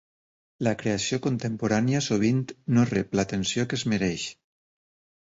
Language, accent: Catalan, valencià